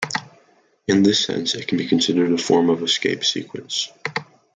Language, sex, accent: English, male, United States English